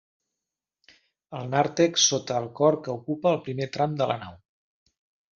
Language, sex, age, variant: Catalan, male, 50-59, Central